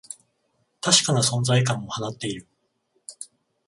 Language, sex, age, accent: Japanese, male, 40-49, 関西